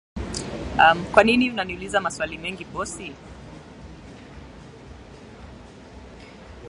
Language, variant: Swahili, Kiswahili cha Bara ya Kenya